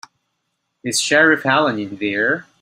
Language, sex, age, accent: English, male, 30-39, United States English